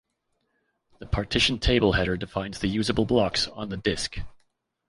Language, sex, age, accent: English, male, 40-49, Canadian English